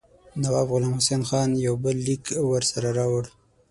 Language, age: Pashto, 19-29